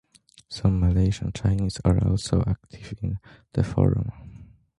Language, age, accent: English, under 19, United States English